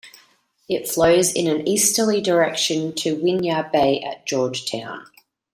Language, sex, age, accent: English, female, 30-39, Australian English